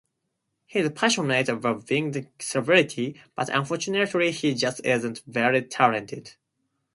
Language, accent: English, United States English